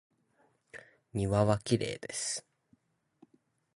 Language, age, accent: Japanese, under 19, 標準語